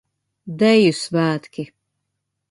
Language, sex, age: Latvian, female, 30-39